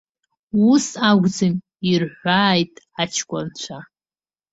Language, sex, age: Abkhazian, female, under 19